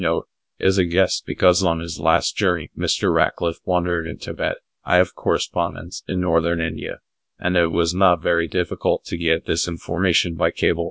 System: TTS, GradTTS